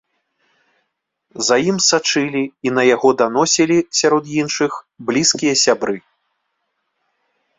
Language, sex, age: Belarusian, male, 40-49